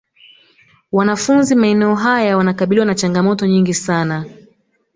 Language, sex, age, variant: Swahili, female, 19-29, Kiswahili Sanifu (EA)